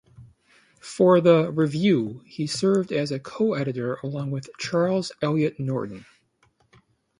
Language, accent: English, United States English